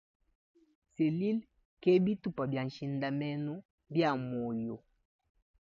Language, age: Luba-Lulua, 19-29